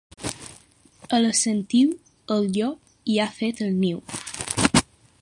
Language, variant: Catalan, Balear